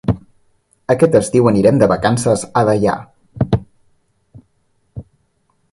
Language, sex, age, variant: Catalan, male, 19-29, Central